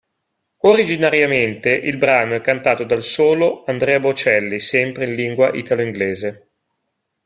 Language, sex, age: Italian, male, 40-49